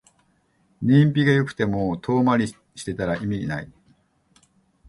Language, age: Japanese, 60-69